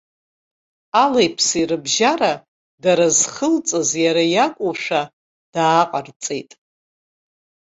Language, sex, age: Abkhazian, female, 60-69